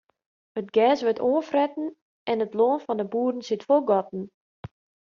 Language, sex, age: Western Frisian, female, 30-39